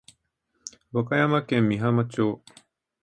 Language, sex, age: Japanese, male, 50-59